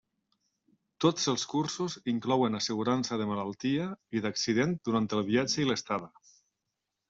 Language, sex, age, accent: Catalan, male, 50-59, valencià